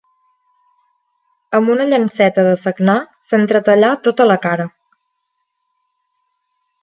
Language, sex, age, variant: Catalan, female, 19-29, Central